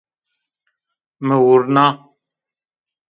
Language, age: Zaza, 30-39